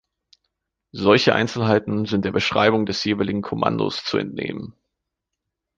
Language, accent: German, Deutschland Deutsch